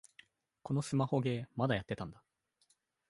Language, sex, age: Japanese, male, 19-29